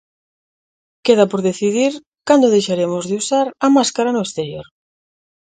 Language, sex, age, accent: Galician, female, 30-39, Central (gheada); Normativo (estándar)